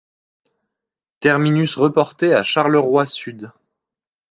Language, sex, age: French, male, 19-29